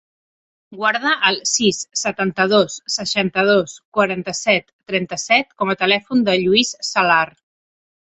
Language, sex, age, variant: Catalan, female, 40-49, Central